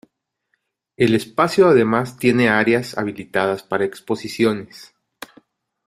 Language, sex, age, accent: Spanish, male, 30-39, México